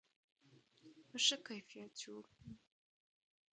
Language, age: Pashto, under 19